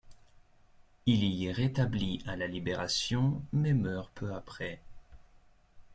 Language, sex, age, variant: French, male, 30-39, Français de métropole